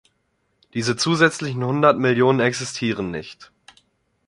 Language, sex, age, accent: German, male, 19-29, Deutschland Deutsch